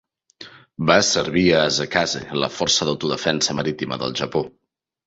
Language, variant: Catalan, Central